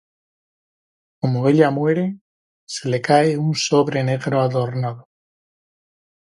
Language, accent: Spanish, España: Norte peninsular (Asturias, Castilla y León, Cantabria, País Vasco, Navarra, Aragón, La Rioja, Guadalajara, Cuenca)